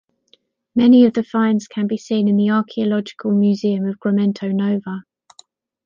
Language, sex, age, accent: English, female, 30-39, England English